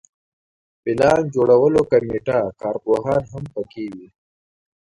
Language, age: Pashto, 19-29